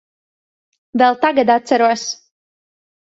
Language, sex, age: Latvian, female, 30-39